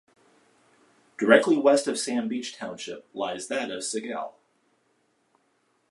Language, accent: English, United States English